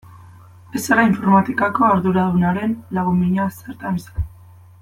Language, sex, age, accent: Basque, female, 19-29, Mendebalekoa (Araba, Bizkaia, Gipuzkoako mendebaleko herri batzuk)